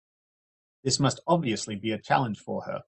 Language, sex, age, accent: English, male, 30-39, Australian English